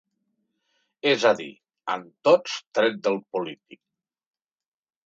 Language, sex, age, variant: Catalan, male, 60-69, Nord-Occidental